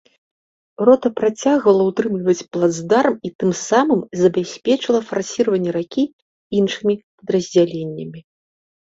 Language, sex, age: Belarusian, female, 40-49